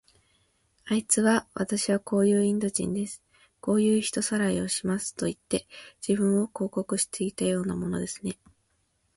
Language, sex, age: Japanese, female, 19-29